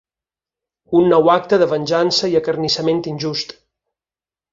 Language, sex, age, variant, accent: Catalan, male, 30-39, Balear, mallorquí